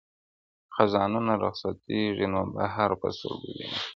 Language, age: Pashto, 19-29